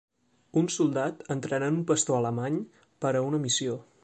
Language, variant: Catalan, Central